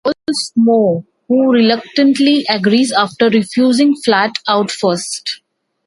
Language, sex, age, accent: English, female, 40-49, India and South Asia (India, Pakistan, Sri Lanka)